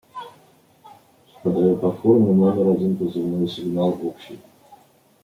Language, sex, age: Russian, male, 40-49